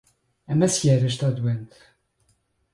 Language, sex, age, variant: Portuguese, male, 30-39, Portuguese (Portugal)